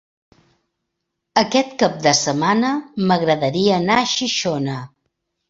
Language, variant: Catalan, Central